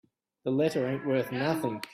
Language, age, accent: English, 40-49, Australian English